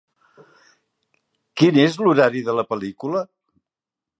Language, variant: Catalan, Central